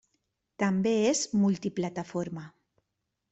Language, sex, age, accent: Catalan, female, 40-49, valencià